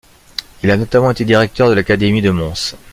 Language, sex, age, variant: French, male, 50-59, Français de métropole